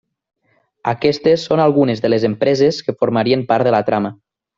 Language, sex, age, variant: Catalan, male, 19-29, Nord-Occidental